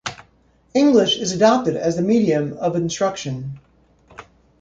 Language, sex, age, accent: English, male, 30-39, United States English